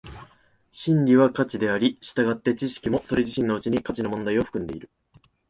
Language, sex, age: Japanese, male, 19-29